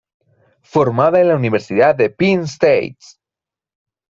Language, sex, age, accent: Spanish, male, 19-29, México